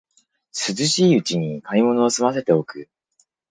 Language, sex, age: Japanese, male, 30-39